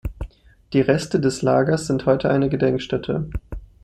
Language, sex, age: German, male, 19-29